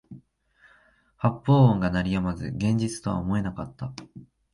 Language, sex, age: Japanese, male, 19-29